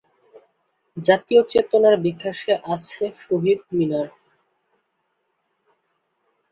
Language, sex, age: Bengali, male, 19-29